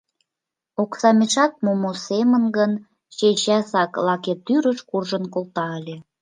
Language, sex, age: Mari, female, 19-29